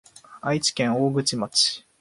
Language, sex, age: Japanese, male, 19-29